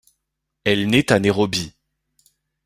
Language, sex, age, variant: French, male, 19-29, Français de métropole